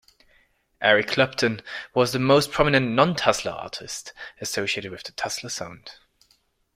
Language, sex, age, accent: English, male, 19-29, England English